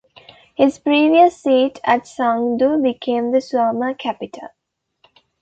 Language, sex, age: English, female, 19-29